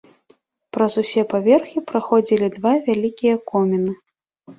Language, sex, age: Belarusian, female, 19-29